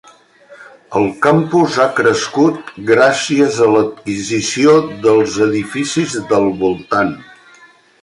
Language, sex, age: Catalan, male, 80-89